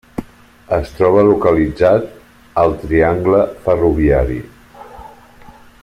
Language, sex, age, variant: Catalan, male, 40-49, Central